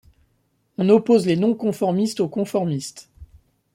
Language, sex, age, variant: French, male, 30-39, Français de métropole